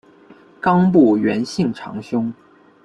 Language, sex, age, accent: Chinese, male, 19-29, 出生地：广东省